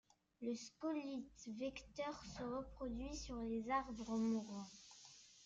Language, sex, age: French, male, 40-49